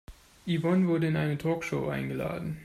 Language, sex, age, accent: German, male, 19-29, Deutschland Deutsch